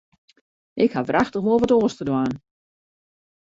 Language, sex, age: Western Frisian, female, 50-59